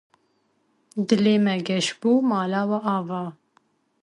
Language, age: Kurdish, 30-39